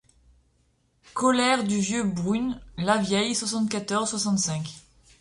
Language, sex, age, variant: French, female, 30-39, Français de métropole